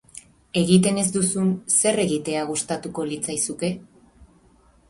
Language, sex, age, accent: Basque, female, 50-59, Mendebalekoa (Araba, Bizkaia, Gipuzkoako mendebaleko herri batzuk)